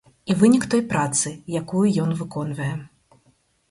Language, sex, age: Belarusian, female, 30-39